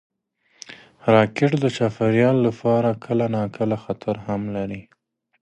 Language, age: Pashto, 19-29